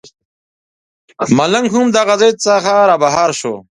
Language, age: Pashto, 30-39